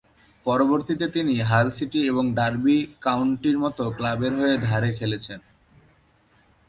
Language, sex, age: Bengali, male, 19-29